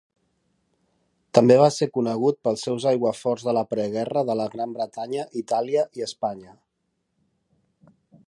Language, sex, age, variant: Catalan, male, 30-39, Central